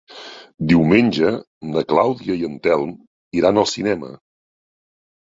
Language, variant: Catalan, Central